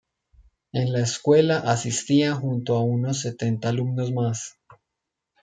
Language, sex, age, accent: Spanish, male, 30-39, Caribe: Cuba, Venezuela, Puerto Rico, República Dominicana, Panamá, Colombia caribeña, México caribeño, Costa del golfo de México